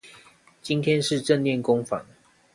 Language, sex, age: Chinese, male, 19-29